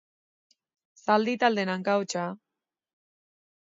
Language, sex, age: Basque, female, 30-39